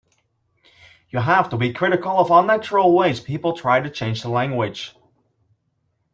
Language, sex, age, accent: English, male, 19-29, United States English